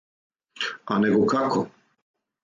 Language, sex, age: Serbian, male, 50-59